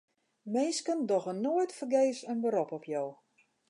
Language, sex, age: Western Frisian, female, 60-69